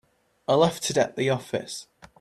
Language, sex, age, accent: English, male, 19-29, England English